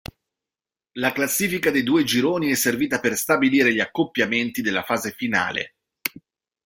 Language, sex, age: Italian, male, 30-39